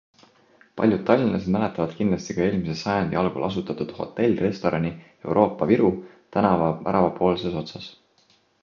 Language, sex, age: Estonian, male, 19-29